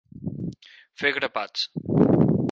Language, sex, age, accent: Catalan, male, 19-29, Garrotxi